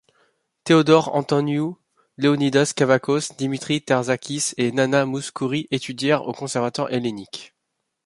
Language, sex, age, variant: French, male, 30-39, Français de métropole